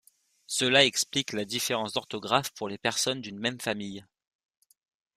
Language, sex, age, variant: French, male, 19-29, Français de métropole